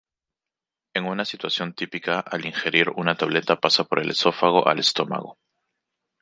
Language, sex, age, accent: Spanish, male, 19-29, Andino-Pacífico: Colombia, Perú, Ecuador, oeste de Bolivia y Venezuela andina